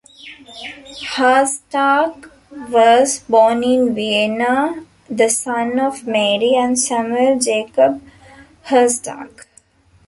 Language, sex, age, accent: English, female, 19-29, India and South Asia (India, Pakistan, Sri Lanka)